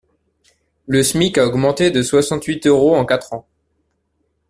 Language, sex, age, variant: French, male, 19-29, Français de métropole